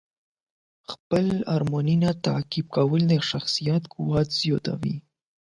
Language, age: Pashto, 19-29